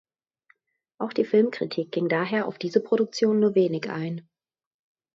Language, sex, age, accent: German, female, 30-39, Hochdeutsch